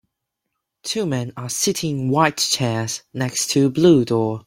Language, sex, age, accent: English, male, 19-29, England English